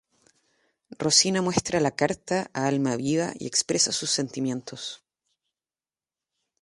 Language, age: Spanish, 40-49